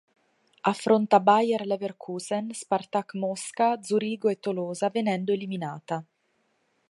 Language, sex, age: Italian, female, 19-29